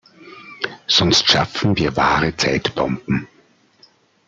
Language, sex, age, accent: German, male, 40-49, Österreichisches Deutsch